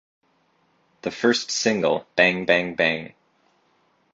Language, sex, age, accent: English, male, 30-39, United States English